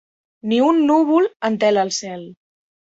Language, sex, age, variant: Catalan, female, under 19, Central